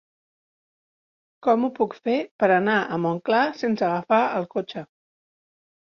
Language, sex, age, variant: Catalan, female, 40-49, Central